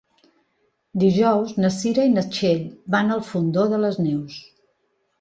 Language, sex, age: Catalan, female, 50-59